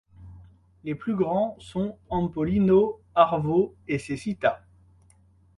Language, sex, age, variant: French, male, 30-39, Français de métropole